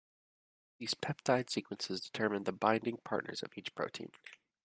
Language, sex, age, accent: English, male, 19-29, United States English